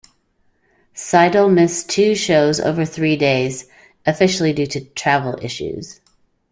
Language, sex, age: English, female, 50-59